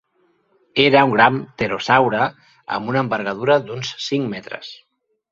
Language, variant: Catalan, Central